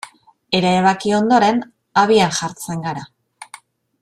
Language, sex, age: Basque, female, 30-39